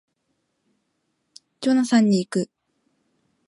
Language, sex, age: Japanese, female, 19-29